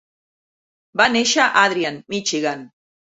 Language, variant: Catalan, Central